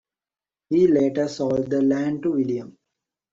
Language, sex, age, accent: English, male, 19-29, England English